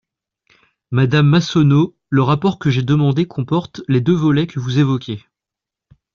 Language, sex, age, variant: French, male, 30-39, Français de métropole